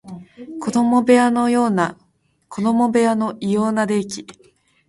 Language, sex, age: Japanese, female, 19-29